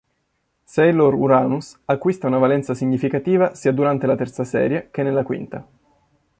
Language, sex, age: Italian, male, 19-29